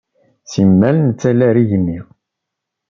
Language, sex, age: Kabyle, male, 30-39